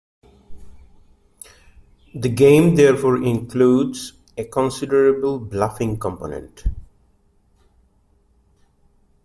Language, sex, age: English, male, 30-39